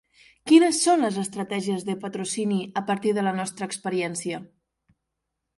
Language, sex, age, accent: Catalan, female, 19-29, central; nord-occidental